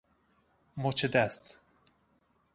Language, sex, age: Persian, male, 30-39